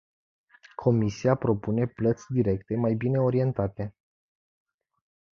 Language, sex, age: Romanian, male, 19-29